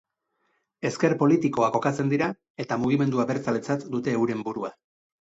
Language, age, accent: Basque, 40-49, Erdialdekoa edo Nafarra (Gipuzkoa, Nafarroa)